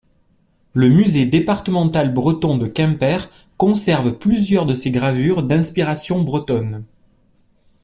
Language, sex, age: French, male, 40-49